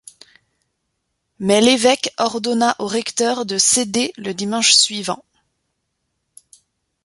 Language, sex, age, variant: French, female, 30-39, Français de métropole